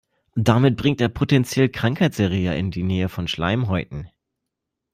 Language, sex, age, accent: German, male, 30-39, Deutschland Deutsch